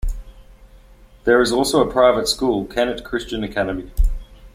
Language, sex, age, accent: English, male, 19-29, Australian English